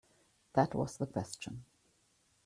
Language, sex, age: English, female, 50-59